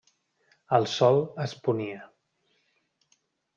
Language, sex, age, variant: Catalan, male, 30-39, Central